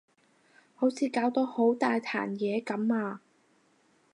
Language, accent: Cantonese, 广州音